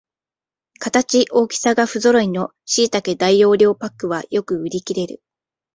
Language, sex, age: Japanese, female, 19-29